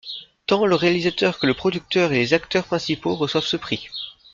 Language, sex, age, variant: French, female, 19-29, Français de métropole